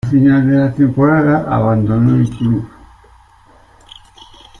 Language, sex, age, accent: Spanish, male, 60-69, España: Centro-Sur peninsular (Madrid, Toledo, Castilla-La Mancha)